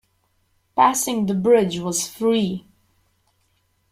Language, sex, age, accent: English, female, 30-39, United States English